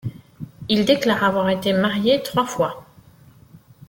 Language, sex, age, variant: French, female, 40-49, Français de métropole